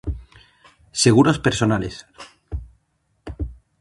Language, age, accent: Spanish, 19-29, España: Islas Canarias